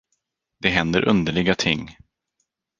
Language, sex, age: Swedish, male, 19-29